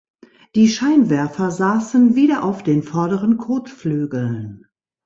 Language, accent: German, Deutschland Deutsch